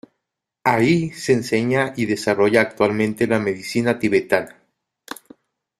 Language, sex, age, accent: Spanish, male, 30-39, México